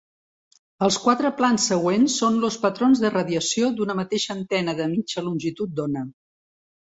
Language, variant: Catalan, Central